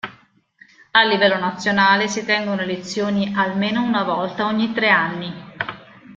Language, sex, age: Italian, female, 50-59